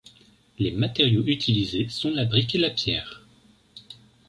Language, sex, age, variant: French, male, 30-39, Français de métropole